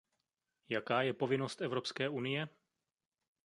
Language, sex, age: Czech, male, 30-39